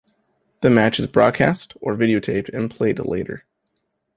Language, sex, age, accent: English, male, 19-29, United States English